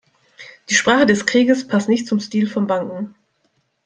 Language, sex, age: German, female, 19-29